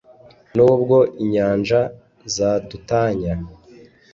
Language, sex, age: Kinyarwanda, male, 19-29